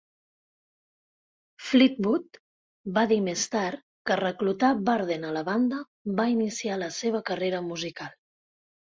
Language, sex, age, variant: Catalan, female, 40-49, Central